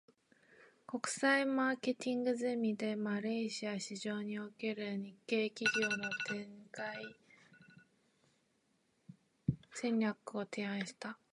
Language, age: Japanese, 19-29